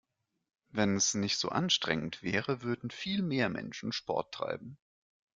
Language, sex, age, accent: German, male, 30-39, Deutschland Deutsch